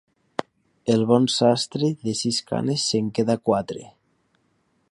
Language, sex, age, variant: Catalan, male, 19-29, Nord-Occidental